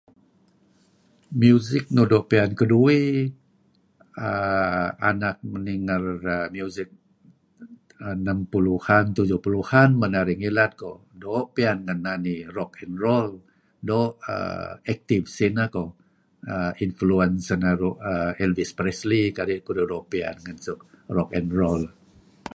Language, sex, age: Kelabit, male, 70-79